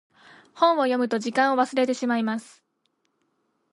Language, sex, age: Japanese, female, 19-29